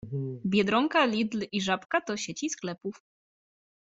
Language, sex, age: Polish, female, 30-39